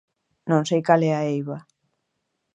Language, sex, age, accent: Galician, female, 30-39, Normativo (estándar)